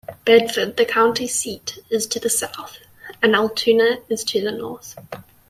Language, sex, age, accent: English, female, 19-29, Southern African (South Africa, Zimbabwe, Namibia)